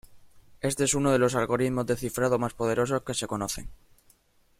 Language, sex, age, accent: Spanish, male, under 19, España: Sur peninsular (Andalucia, Extremadura, Murcia)